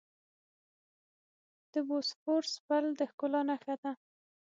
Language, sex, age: Pashto, female, 19-29